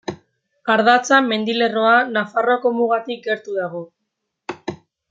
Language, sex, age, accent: Basque, female, under 19, Erdialdekoa edo Nafarra (Gipuzkoa, Nafarroa)